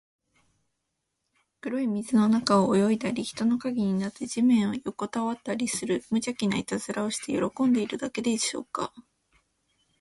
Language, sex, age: Japanese, female, 19-29